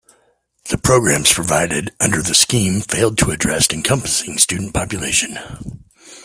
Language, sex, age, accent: English, male, 40-49, United States English